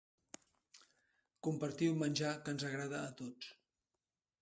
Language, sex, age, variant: Catalan, male, 60-69, Central